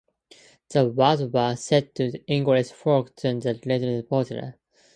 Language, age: English, under 19